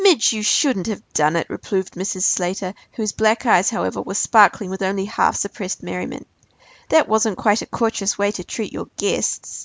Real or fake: real